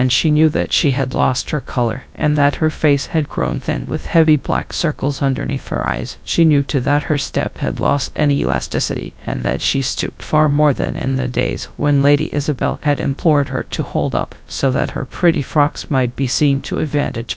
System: TTS, GradTTS